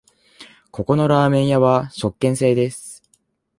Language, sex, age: Japanese, male, 30-39